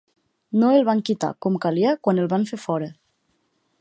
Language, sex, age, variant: Catalan, female, 19-29, Nord-Occidental